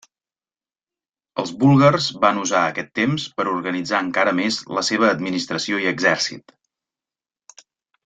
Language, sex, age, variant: Catalan, male, 40-49, Central